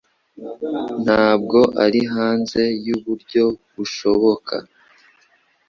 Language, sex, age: Kinyarwanda, male, under 19